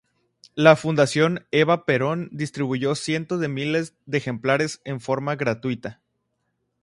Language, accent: Spanish, México